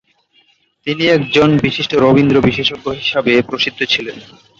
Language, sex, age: Bengali, male, 30-39